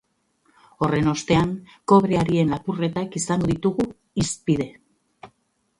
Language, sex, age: Basque, female, 50-59